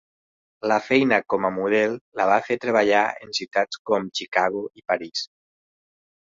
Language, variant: Catalan, Central